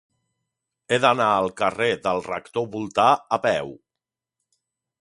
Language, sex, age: Catalan, male, 40-49